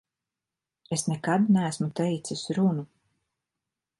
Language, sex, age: Latvian, female, 50-59